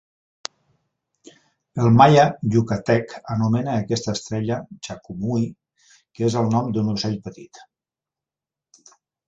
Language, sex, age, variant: Catalan, male, 60-69, Central